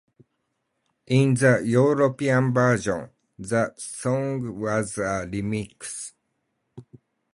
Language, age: English, 40-49